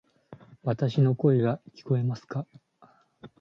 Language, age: Japanese, 19-29